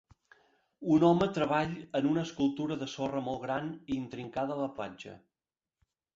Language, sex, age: Catalan, male, 50-59